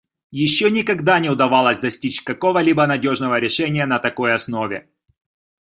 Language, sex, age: Russian, male, 30-39